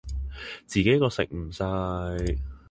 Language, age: Cantonese, 19-29